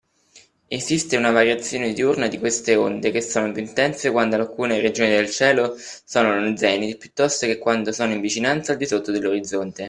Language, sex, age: Italian, male, 19-29